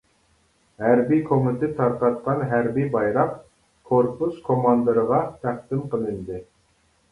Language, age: Uyghur, 40-49